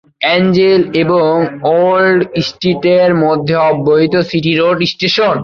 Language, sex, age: Bengali, male, 19-29